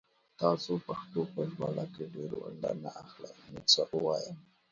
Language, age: Pashto, 19-29